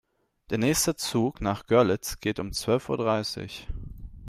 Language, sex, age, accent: German, male, 19-29, Deutschland Deutsch